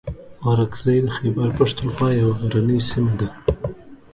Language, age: Pashto, 19-29